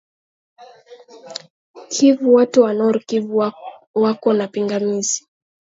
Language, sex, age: Swahili, female, 19-29